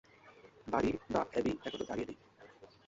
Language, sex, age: Bengali, male, 19-29